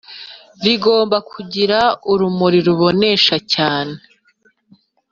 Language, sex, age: Kinyarwanda, female, 30-39